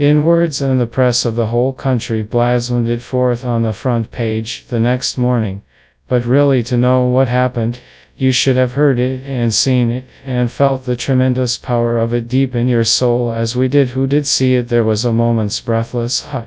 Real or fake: fake